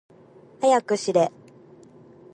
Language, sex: Japanese, female